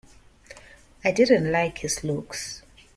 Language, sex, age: English, female, 19-29